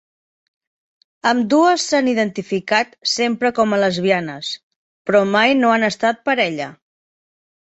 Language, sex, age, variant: Catalan, female, 30-39, Septentrional